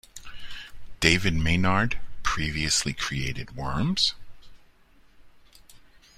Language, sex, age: English, male, 40-49